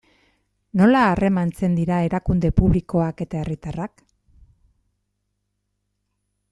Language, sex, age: Basque, female, 50-59